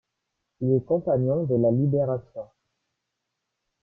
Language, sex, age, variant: French, male, under 19, Français de métropole